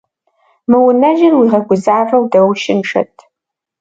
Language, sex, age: Kabardian, female, 19-29